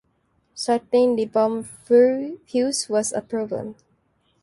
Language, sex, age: English, female, 19-29